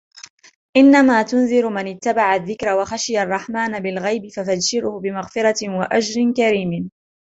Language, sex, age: Arabic, female, 19-29